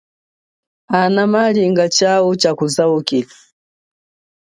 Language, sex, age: Chokwe, female, 40-49